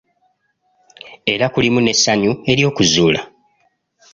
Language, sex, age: Ganda, male, 19-29